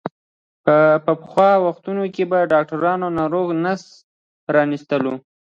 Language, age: Pashto, under 19